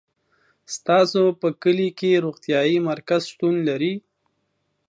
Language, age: Pashto, 19-29